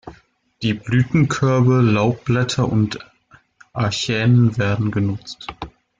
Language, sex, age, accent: German, male, 30-39, Deutschland Deutsch